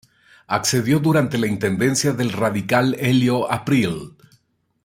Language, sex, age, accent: Spanish, male, 40-49, México